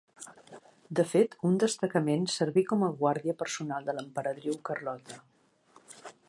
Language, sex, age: Catalan, female, 50-59